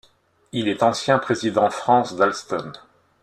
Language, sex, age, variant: French, male, 50-59, Français de métropole